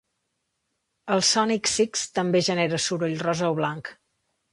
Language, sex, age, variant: Catalan, female, 40-49, Central